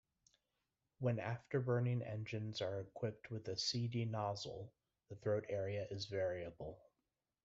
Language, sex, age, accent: English, male, 30-39, United States English